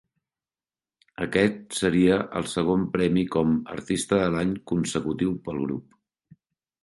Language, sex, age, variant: Catalan, male, 50-59, Central